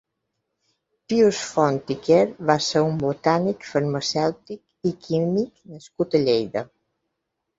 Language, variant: Catalan, Balear